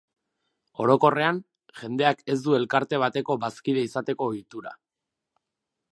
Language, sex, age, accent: Basque, male, 19-29, Erdialdekoa edo Nafarra (Gipuzkoa, Nafarroa)